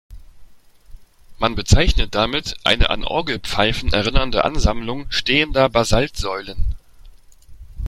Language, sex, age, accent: German, male, 30-39, Deutschland Deutsch